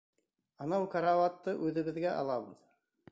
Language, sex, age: Bashkir, male, 40-49